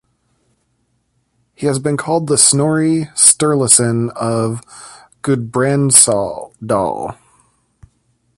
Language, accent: English, United States English